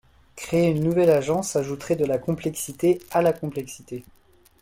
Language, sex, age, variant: French, male, 19-29, Français de métropole